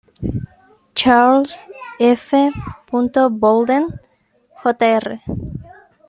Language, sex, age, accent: Spanish, female, under 19, América central